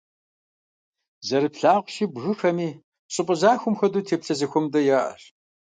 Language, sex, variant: Kabardian, female, Адыгэбзэ (Къэбэрдей, Кирил, псоми зэдай)